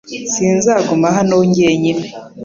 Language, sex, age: Kinyarwanda, female, 50-59